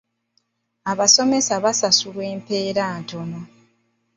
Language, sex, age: Ganda, female, 30-39